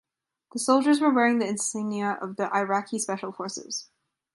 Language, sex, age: English, female, under 19